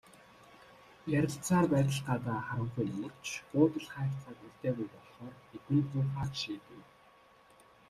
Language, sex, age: Mongolian, male, 19-29